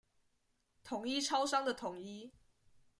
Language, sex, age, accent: Chinese, female, 19-29, 出生地：臺北市